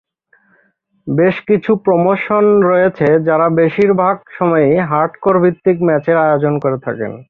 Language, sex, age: Bengali, male, 30-39